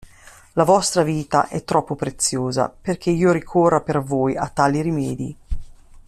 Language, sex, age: Italian, female, 50-59